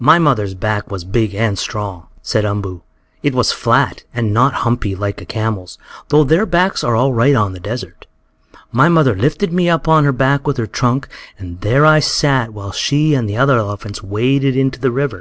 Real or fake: real